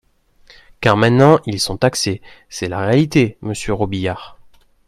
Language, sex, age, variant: French, male, 19-29, Français de métropole